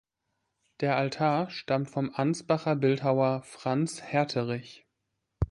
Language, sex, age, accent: German, male, 19-29, Deutschland Deutsch